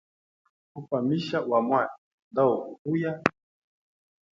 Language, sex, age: Hemba, male, 30-39